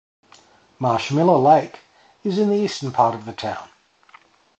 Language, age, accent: English, 50-59, Australian English